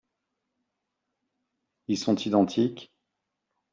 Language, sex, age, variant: French, male, 40-49, Français de métropole